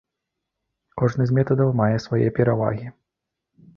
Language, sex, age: Belarusian, male, 30-39